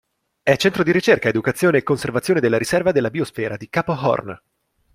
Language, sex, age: Italian, male, 19-29